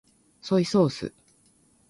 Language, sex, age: Japanese, female, 50-59